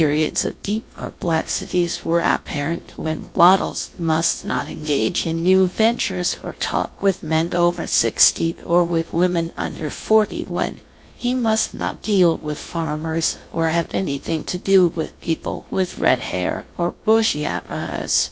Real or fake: fake